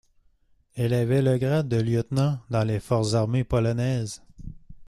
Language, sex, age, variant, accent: French, male, 19-29, Français d'Amérique du Nord, Français du Canada